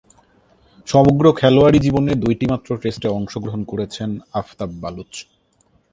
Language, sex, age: Bengali, male, 19-29